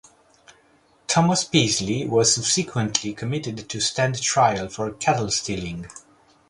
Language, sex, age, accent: English, male, 30-39, United States English